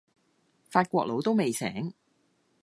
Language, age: Cantonese, 30-39